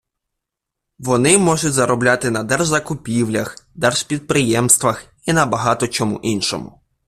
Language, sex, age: Ukrainian, male, under 19